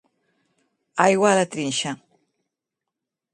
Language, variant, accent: Catalan, Central, central